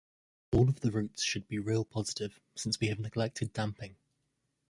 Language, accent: English, England English